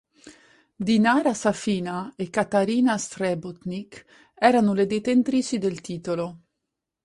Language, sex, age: Italian, female, 30-39